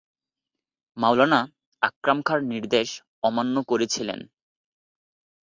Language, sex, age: Bengali, male, 19-29